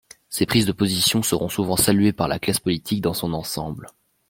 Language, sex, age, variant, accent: French, male, under 19, Français d'Europe, Français de Belgique